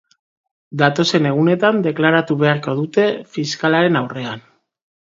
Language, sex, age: Basque, male, 30-39